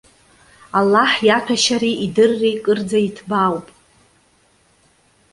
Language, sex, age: Abkhazian, female, 30-39